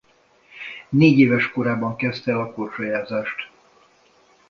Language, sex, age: Hungarian, male, 60-69